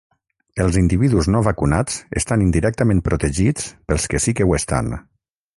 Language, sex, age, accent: Catalan, male, 40-49, valencià